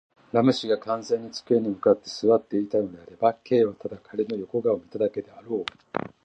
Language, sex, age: Japanese, male, 50-59